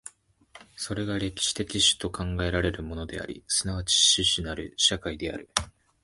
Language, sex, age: Japanese, male, 19-29